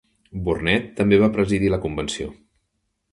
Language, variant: Catalan, Central